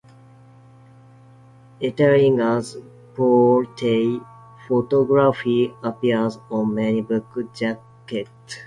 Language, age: English, 19-29